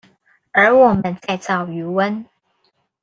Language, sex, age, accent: Chinese, female, 40-49, 出生地：臺中市